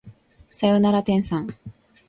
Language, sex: Japanese, female